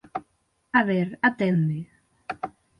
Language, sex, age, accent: Galician, female, 19-29, Atlántico (seseo e gheada)